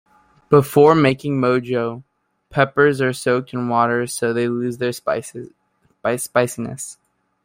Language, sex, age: English, male, 19-29